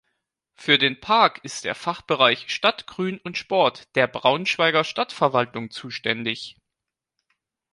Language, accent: German, Deutschland Deutsch